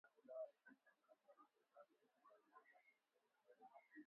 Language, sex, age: Swahili, male, 19-29